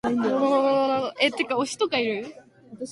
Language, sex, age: English, female, 19-29